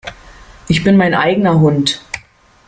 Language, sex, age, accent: German, female, 50-59, Deutschland Deutsch